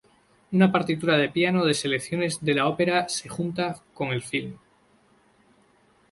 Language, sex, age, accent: Spanish, male, 30-39, España: Norte peninsular (Asturias, Castilla y León, Cantabria, País Vasco, Navarra, Aragón, La Rioja, Guadalajara, Cuenca)